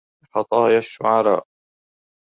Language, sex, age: Arabic, male, 40-49